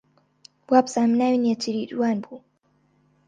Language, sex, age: Central Kurdish, female, under 19